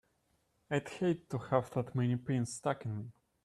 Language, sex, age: English, male, 19-29